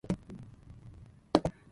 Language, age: English, under 19